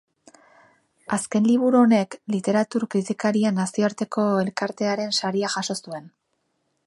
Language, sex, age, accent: Basque, female, 30-39, Mendebalekoa (Araba, Bizkaia, Gipuzkoako mendebaleko herri batzuk)